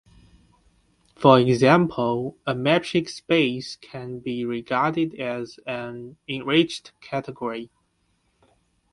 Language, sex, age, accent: English, male, 19-29, United States English